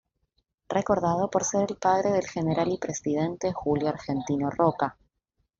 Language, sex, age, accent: Spanish, female, 30-39, Rioplatense: Argentina, Uruguay, este de Bolivia, Paraguay